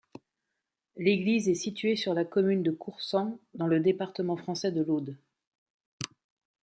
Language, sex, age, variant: French, female, 40-49, Français de métropole